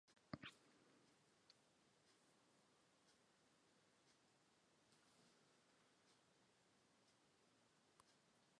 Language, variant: Welsh, North-Eastern Welsh